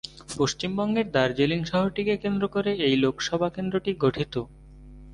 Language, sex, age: Bengali, male, 19-29